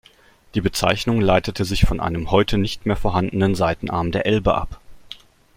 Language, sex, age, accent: German, male, 19-29, Deutschland Deutsch